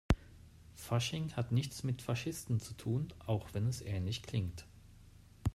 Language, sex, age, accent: German, male, 40-49, Deutschland Deutsch